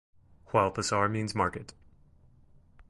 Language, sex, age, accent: English, male, 30-39, United States English